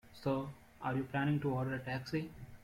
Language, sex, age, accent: English, male, 19-29, India and South Asia (India, Pakistan, Sri Lanka)